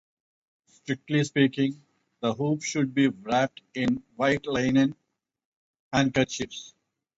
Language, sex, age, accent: English, male, 50-59, India and South Asia (India, Pakistan, Sri Lanka)